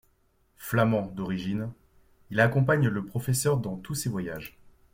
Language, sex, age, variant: French, male, 19-29, Français de métropole